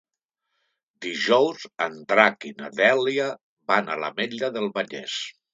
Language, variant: Catalan, Nord-Occidental